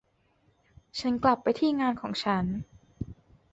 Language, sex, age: Thai, female, 19-29